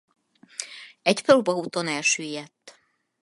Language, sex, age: Hungarian, female, 50-59